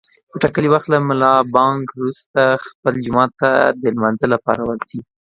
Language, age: Pashto, 19-29